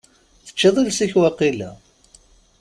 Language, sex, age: Kabyle, male, 30-39